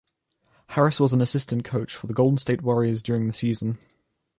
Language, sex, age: English, male, 19-29